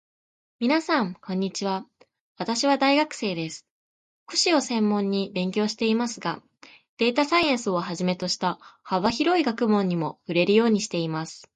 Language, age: Japanese, 19-29